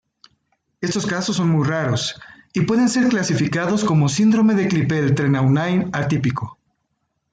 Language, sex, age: Spanish, male, 40-49